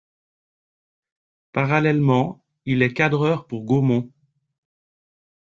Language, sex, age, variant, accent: French, male, 40-49, Français d'Europe, Français de Suisse